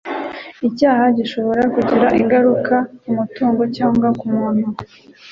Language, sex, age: Kinyarwanda, female, 19-29